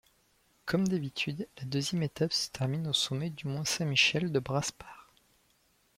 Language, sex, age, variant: French, male, 30-39, Français de métropole